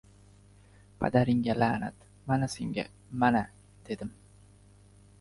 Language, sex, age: Uzbek, male, 19-29